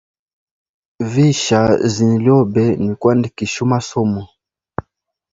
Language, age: Hemba, 19-29